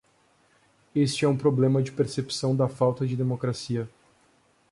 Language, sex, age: Portuguese, male, 19-29